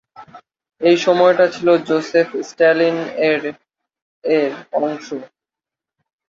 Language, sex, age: Bengali, male, 19-29